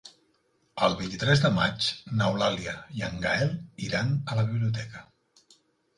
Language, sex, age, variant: Catalan, male, 40-49, Central